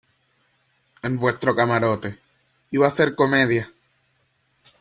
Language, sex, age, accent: Spanish, male, 19-29, Caribe: Cuba, Venezuela, Puerto Rico, República Dominicana, Panamá, Colombia caribeña, México caribeño, Costa del golfo de México